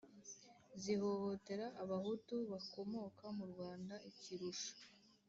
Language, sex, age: Kinyarwanda, female, under 19